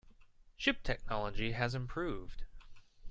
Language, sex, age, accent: English, male, 19-29, United States English